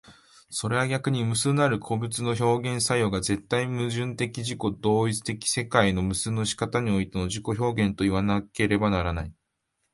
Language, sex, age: Japanese, male, 19-29